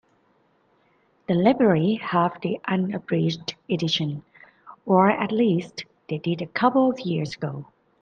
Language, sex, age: English, female, 30-39